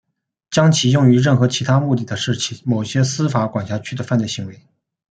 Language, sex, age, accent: Chinese, male, 30-39, 出生地：江苏省